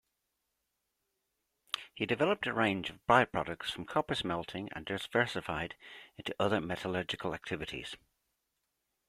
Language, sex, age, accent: English, male, 60-69, Irish English